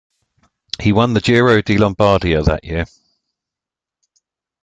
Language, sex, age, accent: English, male, 40-49, England English